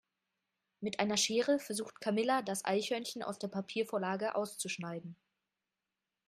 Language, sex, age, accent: German, female, 19-29, Deutschland Deutsch